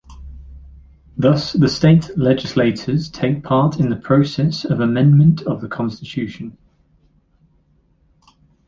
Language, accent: English, England English